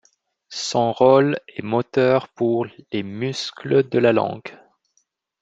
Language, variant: French, Français de métropole